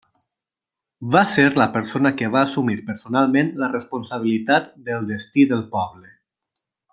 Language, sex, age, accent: Catalan, male, 19-29, valencià